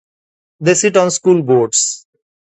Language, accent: English, India and South Asia (India, Pakistan, Sri Lanka)